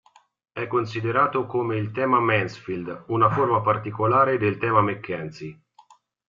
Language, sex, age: Italian, male, 40-49